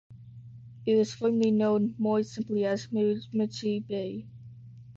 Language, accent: English, United States English